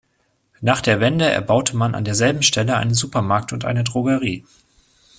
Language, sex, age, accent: German, male, 30-39, Deutschland Deutsch